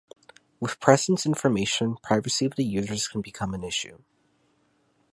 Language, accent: English, United States English